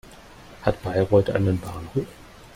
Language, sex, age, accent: German, male, 30-39, Deutschland Deutsch